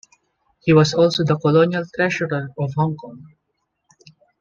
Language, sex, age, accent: English, male, 19-29, Filipino